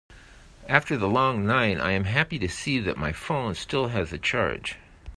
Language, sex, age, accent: English, male, 60-69, United States English